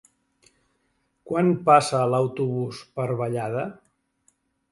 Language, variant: Catalan, Central